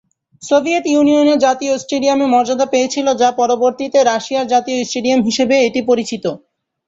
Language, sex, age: Bengali, male, 19-29